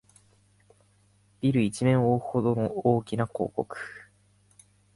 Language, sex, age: Japanese, male, 19-29